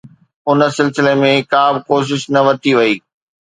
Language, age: Sindhi, 40-49